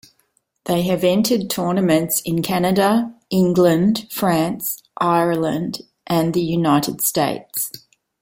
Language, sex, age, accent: English, female, 50-59, Australian English